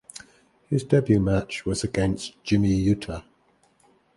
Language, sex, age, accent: English, male, 60-69, England English